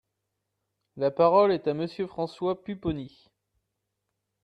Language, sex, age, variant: French, male, 19-29, Français de métropole